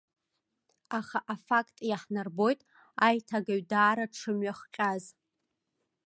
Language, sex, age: Abkhazian, female, 19-29